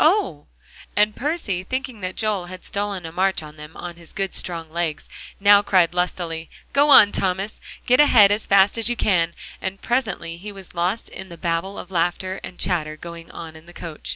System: none